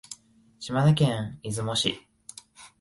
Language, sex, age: Japanese, male, 19-29